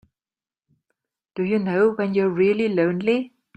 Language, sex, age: English, female, 40-49